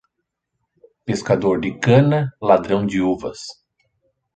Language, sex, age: Portuguese, male, 30-39